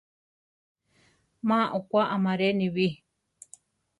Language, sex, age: Central Tarahumara, female, 50-59